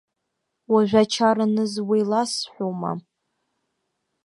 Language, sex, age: Abkhazian, female, under 19